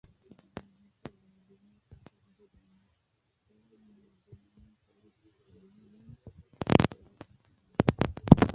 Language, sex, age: Bengali, female, 19-29